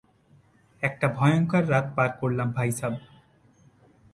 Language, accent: Bengali, Native